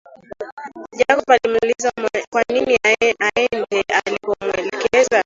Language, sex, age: Swahili, female, 19-29